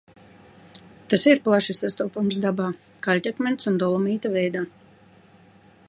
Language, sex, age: Latvian, female, 30-39